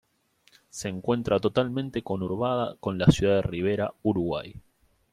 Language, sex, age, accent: Spanish, male, 19-29, Rioplatense: Argentina, Uruguay, este de Bolivia, Paraguay